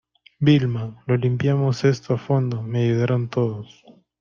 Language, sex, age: Spanish, male, 19-29